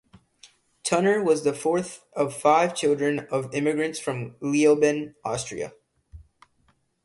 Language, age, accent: English, under 19, United States English